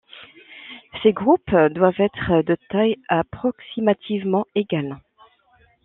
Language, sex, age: French, female, 30-39